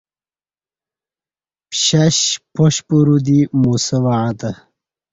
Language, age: Kati, 19-29